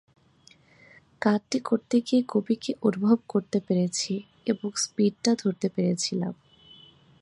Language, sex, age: Bengali, female, 19-29